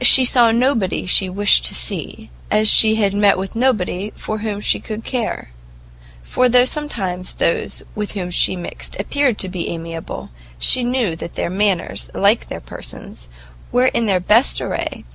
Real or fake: real